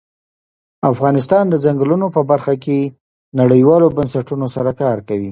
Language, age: Pashto, 30-39